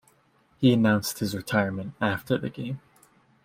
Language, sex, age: English, male, 19-29